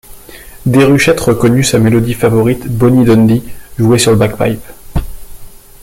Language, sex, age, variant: French, male, 30-39, Français de métropole